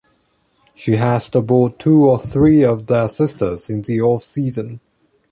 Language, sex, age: English, male, 19-29